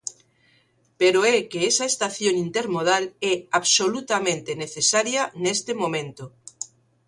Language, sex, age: Galician, female, 50-59